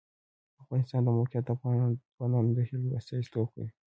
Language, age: Pashto, 19-29